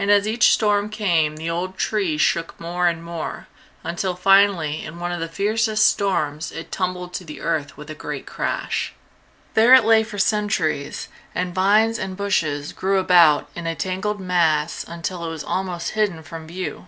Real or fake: real